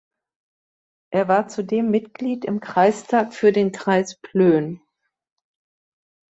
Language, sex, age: German, female, 60-69